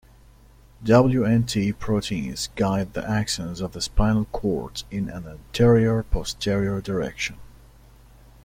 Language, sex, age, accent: English, male, 30-39, England English